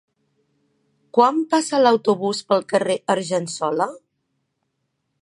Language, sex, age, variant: Catalan, female, 50-59, Balear